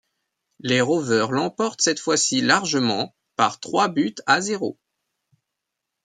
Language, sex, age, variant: French, male, 19-29, Français de métropole